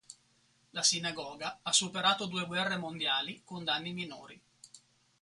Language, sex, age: Italian, male, 40-49